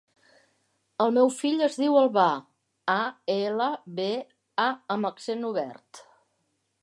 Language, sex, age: Catalan, female, 60-69